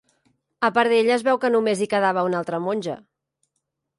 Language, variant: Catalan, Central